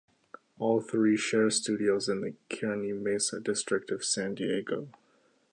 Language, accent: English, United States English